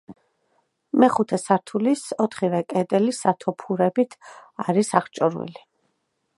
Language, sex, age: Georgian, female, 30-39